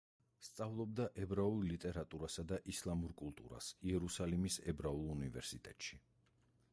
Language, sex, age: Georgian, male, 40-49